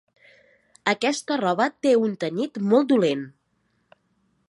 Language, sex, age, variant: Catalan, female, 30-39, Central